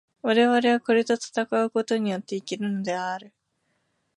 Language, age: Japanese, 19-29